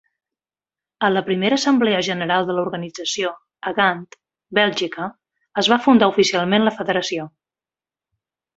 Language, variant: Catalan, Central